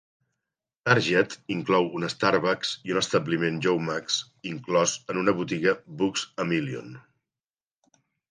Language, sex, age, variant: Catalan, male, 40-49, Central